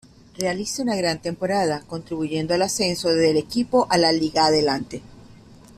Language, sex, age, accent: Spanish, female, 40-49, Caribe: Cuba, Venezuela, Puerto Rico, República Dominicana, Panamá, Colombia caribeña, México caribeño, Costa del golfo de México